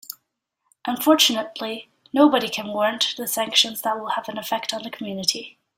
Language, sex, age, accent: English, female, 19-29, Canadian English